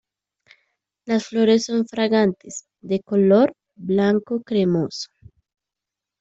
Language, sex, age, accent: Spanish, female, 19-29, América central